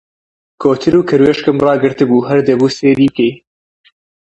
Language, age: Central Kurdish, 19-29